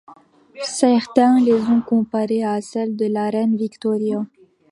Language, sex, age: French, female, 19-29